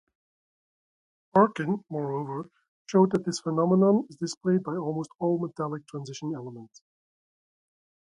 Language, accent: English, Dutch